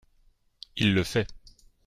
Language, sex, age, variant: French, male, 40-49, Français de métropole